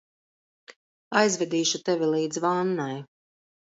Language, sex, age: Latvian, female, 50-59